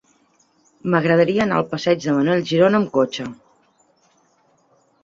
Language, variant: Catalan, Central